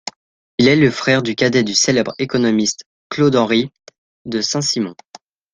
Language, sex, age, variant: French, male, under 19, Français de métropole